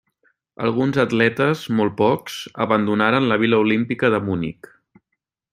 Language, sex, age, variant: Catalan, male, 19-29, Central